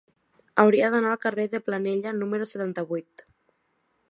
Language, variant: Catalan, Septentrional